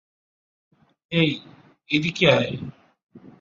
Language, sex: Bengali, male